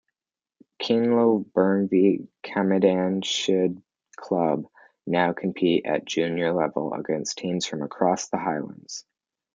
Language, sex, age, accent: English, male, under 19, Canadian English